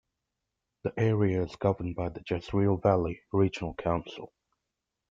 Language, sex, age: English, male, 30-39